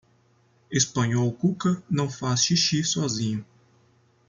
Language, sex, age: Portuguese, male, 19-29